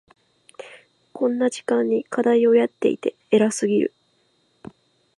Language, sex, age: Japanese, female, 19-29